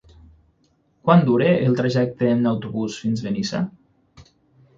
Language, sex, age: Catalan, male, 30-39